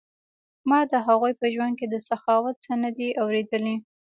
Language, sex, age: Pashto, female, 19-29